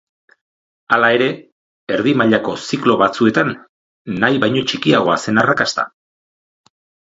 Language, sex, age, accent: Basque, male, 40-49, Erdialdekoa edo Nafarra (Gipuzkoa, Nafarroa)